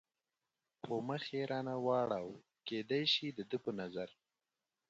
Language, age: Pashto, 19-29